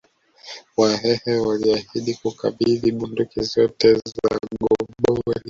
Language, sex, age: Swahili, male, 19-29